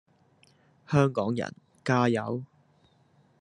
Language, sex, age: Cantonese, male, 19-29